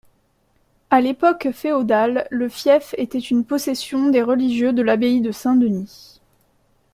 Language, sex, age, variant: French, female, 19-29, Français de métropole